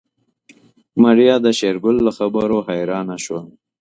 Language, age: Pashto, 19-29